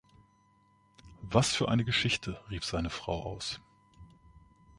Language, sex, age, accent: German, male, 50-59, Deutschland Deutsch